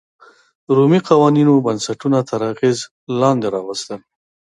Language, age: Pashto, 30-39